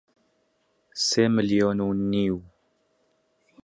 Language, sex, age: Central Kurdish, male, 19-29